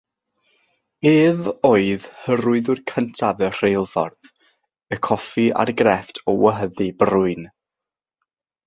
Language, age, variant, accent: Welsh, 19-29, South-Eastern Welsh, Y Deyrnas Unedig Cymraeg